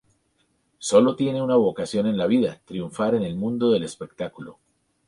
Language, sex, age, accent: Spanish, male, 40-49, Andino-Pacífico: Colombia, Perú, Ecuador, oeste de Bolivia y Venezuela andina